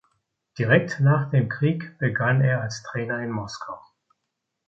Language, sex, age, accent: German, male, 50-59, Deutschland Deutsch